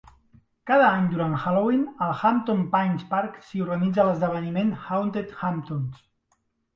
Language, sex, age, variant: Catalan, male, 40-49, Central